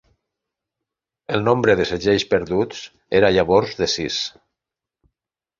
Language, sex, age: Catalan, male, 50-59